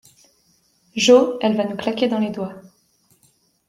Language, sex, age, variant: French, female, 19-29, Français de métropole